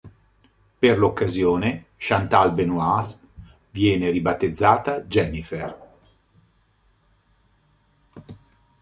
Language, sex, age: Italian, male, 60-69